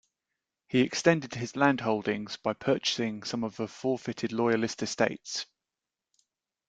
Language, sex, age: English, male, 40-49